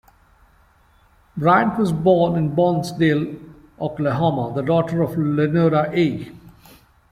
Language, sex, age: English, male, 50-59